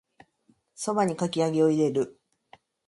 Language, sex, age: Japanese, female, 40-49